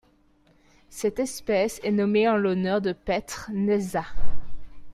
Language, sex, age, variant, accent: French, female, 19-29, Français d'Europe, Français de Belgique